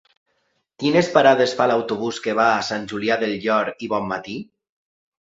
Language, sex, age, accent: Catalan, male, 30-39, valencià